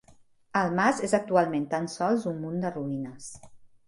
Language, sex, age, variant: Catalan, female, 40-49, Central